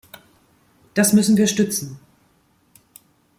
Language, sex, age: German, female, 40-49